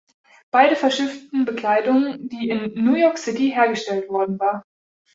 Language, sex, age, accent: German, female, 19-29, Deutschland Deutsch